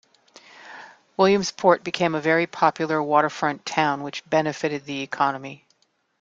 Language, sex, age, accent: English, female, 50-59, United States English